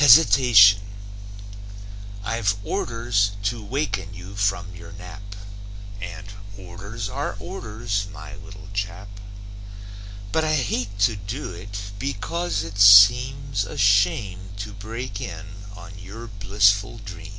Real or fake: real